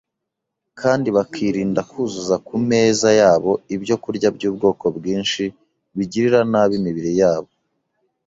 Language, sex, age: Kinyarwanda, male, 19-29